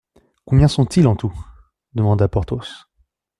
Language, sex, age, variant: French, male, 19-29, Français de métropole